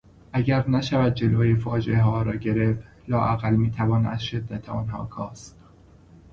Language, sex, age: Persian, male, 30-39